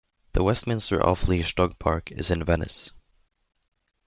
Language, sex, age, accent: English, male, 19-29, United States English